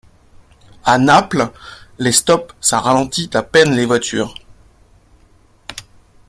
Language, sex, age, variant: French, male, 30-39, Français de métropole